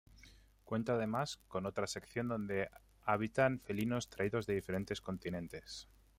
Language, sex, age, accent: Spanish, male, 30-39, España: Centro-Sur peninsular (Madrid, Toledo, Castilla-La Mancha)